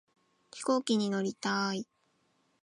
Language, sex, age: Japanese, female, 19-29